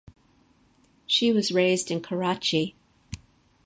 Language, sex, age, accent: English, female, 60-69, United States English